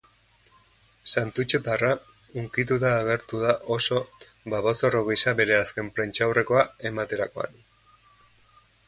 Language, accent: Basque, Mendebalekoa (Araba, Bizkaia, Gipuzkoako mendebaleko herri batzuk)